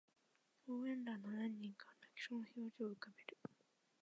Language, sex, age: Japanese, female, 19-29